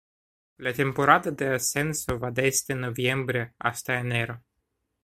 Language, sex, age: Spanish, male, 19-29